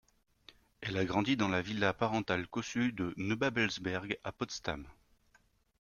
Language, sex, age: French, male, 30-39